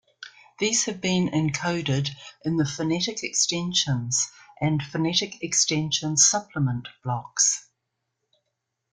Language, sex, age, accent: English, female, 60-69, New Zealand English